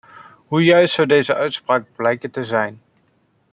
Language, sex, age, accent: Dutch, male, 30-39, Nederlands Nederlands